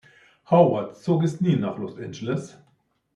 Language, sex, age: German, male, 50-59